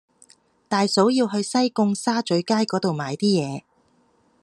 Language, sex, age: Cantonese, female, under 19